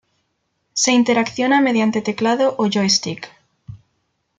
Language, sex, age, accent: Spanish, female, 19-29, España: Centro-Sur peninsular (Madrid, Toledo, Castilla-La Mancha)